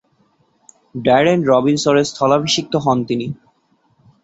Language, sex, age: Bengali, male, 19-29